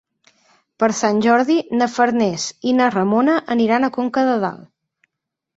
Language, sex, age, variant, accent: Catalan, female, 30-39, Central, Neutre